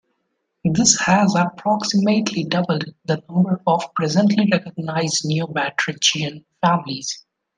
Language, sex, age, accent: English, male, 19-29, India and South Asia (India, Pakistan, Sri Lanka)